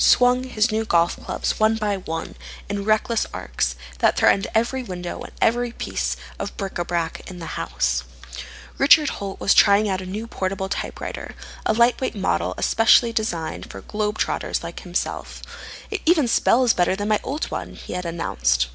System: none